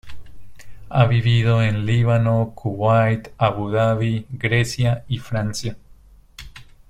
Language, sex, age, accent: Spanish, male, 30-39, Andino-Pacífico: Colombia, Perú, Ecuador, oeste de Bolivia y Venezuela andina